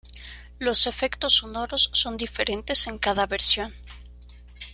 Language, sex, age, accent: Spanish, female, 30-39, México